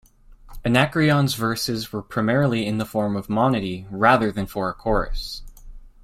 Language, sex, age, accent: English, male, 19-29, United States English